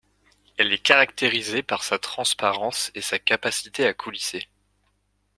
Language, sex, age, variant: French, male, 19-29, Français de métropole